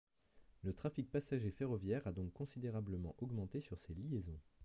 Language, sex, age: French, male, 30-39